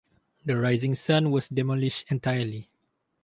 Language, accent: English, Malaysian English